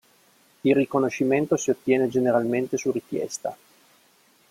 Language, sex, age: Italian, male, 50-59